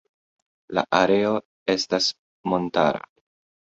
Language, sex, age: Esperanto, male, 19-29